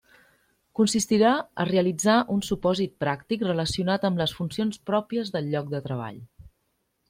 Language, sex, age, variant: Catalan, female, 30-39, Central